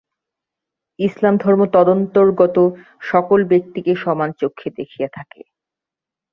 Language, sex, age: Bengali, female, 19-29